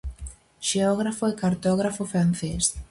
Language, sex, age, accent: Galician, female, under 19, Central (gheada)